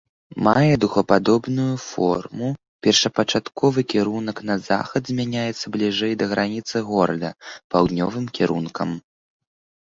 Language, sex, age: Belarusian, male, 19-29